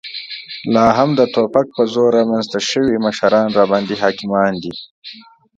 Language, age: Pashto, 30-39